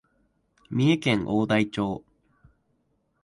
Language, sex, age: Japanese, male, 19-29